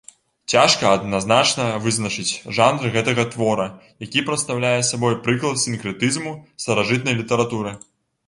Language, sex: Belarusian, male